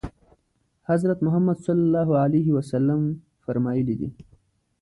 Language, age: Pashto, 30-39